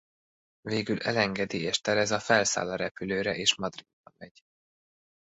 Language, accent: Hungarian, budapesti